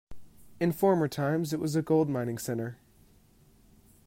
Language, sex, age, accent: English, male, 19-29, United States English